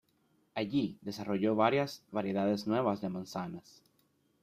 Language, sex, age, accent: Spanish, male, 19-29, Caribe: Cuba, Venezuela, Puerto Rico, República Dominicana, Panamá, Colombia caribeña, México caribeño, Costa del golfo de México